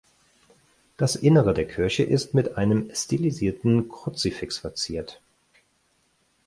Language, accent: German, Deutschland Deutsch